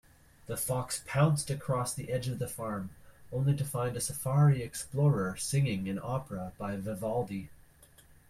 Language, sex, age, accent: English, male, 30-39, Canadian English